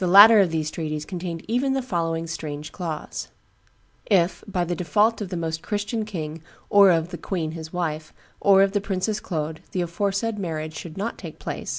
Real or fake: real